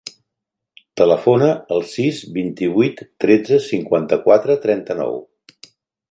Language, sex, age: Catalan, male, 60-69